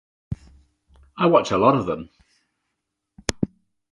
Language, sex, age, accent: English, male, 50-59, New Zealand English